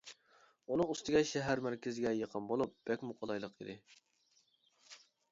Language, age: Uyghur, 19-29